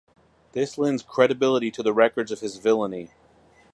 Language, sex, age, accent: English, male, 40-49, United States English